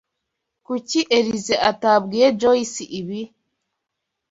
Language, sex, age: Kinyarwanda, female, 19-29